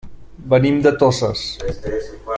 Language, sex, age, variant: Catalan, male, 40-49, Central